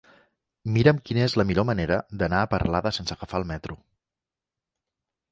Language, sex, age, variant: Catalan, male, 40-49, Central